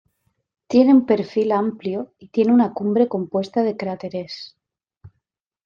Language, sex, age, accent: Spanish, female, 40-49, España: Centro-Sur peninsular (Madrid, Toledo, Castilla-La Mancha)